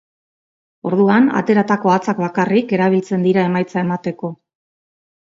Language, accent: Basque, Mendebalekoa (Araba, Bizkaia, Gipuzkoako mendebaleko herri batzuk)